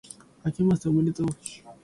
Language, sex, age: Japanese, male, 19-29